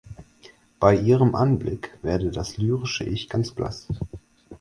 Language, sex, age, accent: German, male, 19-29, Deutschland Deutsch